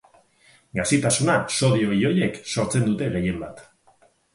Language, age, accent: Basque, 40-49, Mendebalekoa (Araba, Bizkaia, Gipuzkoako mendebaleko herri batzuk)